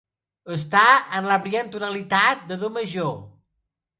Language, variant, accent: Catalan, Central, central